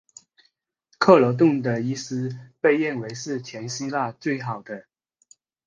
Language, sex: Chinese, male